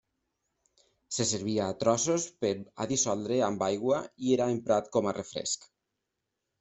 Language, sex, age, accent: Catalan, male, 30-39, valencià